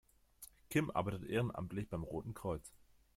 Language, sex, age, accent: German, male, 19-29, Deutschland Deutsch